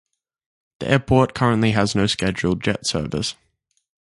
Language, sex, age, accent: English, male, under 19, Australian English